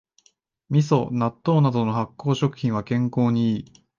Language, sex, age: Japanese, male, 19-29